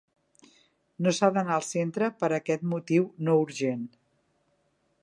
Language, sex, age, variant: Catalan, female, 50-59, Central